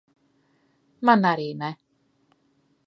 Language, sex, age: Latvian, female, 50-59